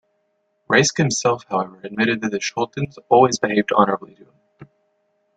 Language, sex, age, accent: English, male, under 19, United States English